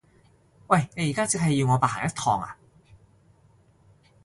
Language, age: Cantonese, 40-49